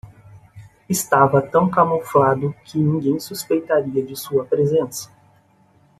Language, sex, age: Portuguese, male, 30-39